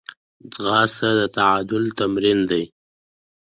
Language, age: Pashto, 19-29